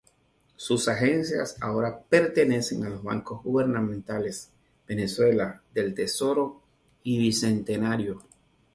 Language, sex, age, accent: Spanish, male, 40-49, Caribe: Cuba, Venezuela, Puerto Rico, República Dominicana, Panamá, Colombia caribeña, México caribeño, Costa del golfo de México